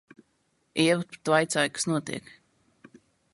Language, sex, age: Latvian, female, 19-29